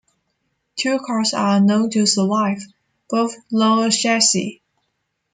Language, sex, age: English, female, 19-29